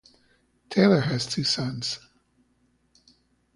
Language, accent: English, United States English